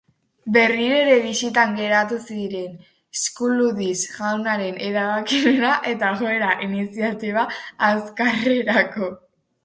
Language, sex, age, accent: Basque, female, under 19, Mendebalekoa (Araba, Bizkaia, Gipuzkoako mendebaleko herri batzuk)